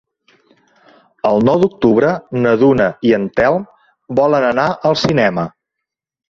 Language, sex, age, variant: Catalan, male, 40-49, Central